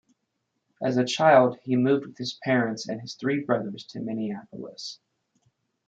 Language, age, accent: English, 30-39, United States English